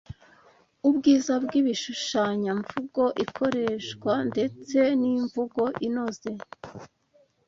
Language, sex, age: Kinyarwanda, female, 19-29